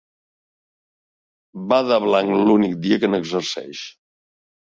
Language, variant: Catalan, Central